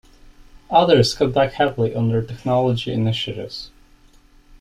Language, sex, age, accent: English, male, 30-39, Canadian English